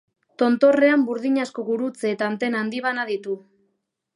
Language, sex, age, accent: Basque, female, 19-29, Mendebalekoa (Araba, Bizkaia, Gipuzkoako mendebaleko herri batzuk)